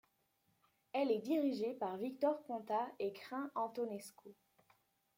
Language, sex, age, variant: French, female, under 19, Français de métropole